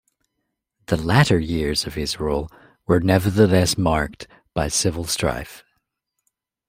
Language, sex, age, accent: English, male, 30-39, Australian English